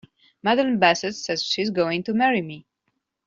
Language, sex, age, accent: English, female, 30-39, United States English